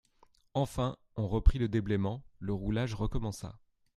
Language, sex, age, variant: French, male, 30-39, Français de métropole